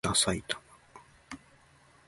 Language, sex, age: Japanese, male, 19-29